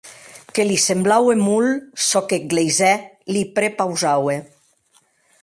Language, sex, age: Occitan, female, 60-69